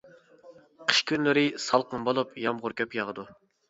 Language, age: Uyghur, 19-29